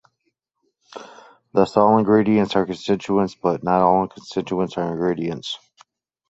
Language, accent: English, Australian English